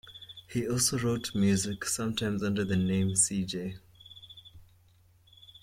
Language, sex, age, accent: English, male, 19-29, Southern African (South Africa, Zimbabwe, Namibia)